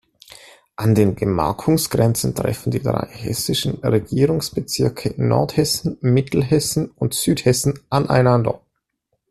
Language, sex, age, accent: German, male, 19-29, Schweizerdeutsch